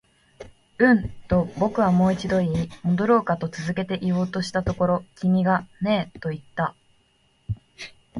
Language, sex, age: Japanese, female, 19-29